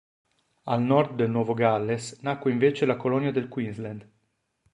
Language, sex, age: Italian, male, 40-49